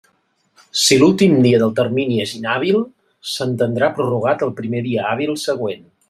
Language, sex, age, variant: Catalan, male, 40-49, Central